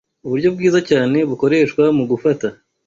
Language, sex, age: Kinyarwanda, male, 19-29